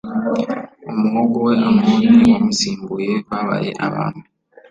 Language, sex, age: Kinyarwanda, male, 19-29